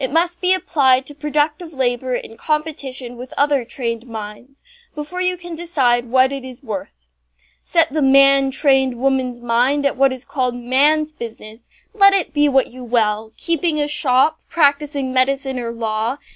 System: none